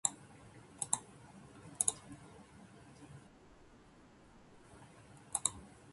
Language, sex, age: Japanese, female, 40-49